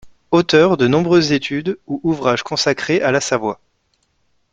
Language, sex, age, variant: French, male, 30-39, Français de métropole